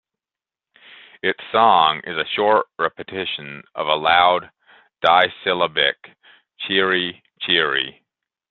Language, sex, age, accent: English, male, 30-39, Canadian English